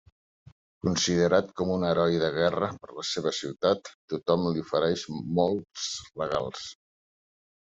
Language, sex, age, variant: Catalan, male, 60-69, Central